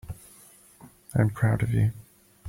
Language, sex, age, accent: English, male, 40-49, England English